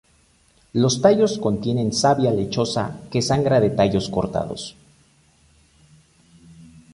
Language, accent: Spanish, México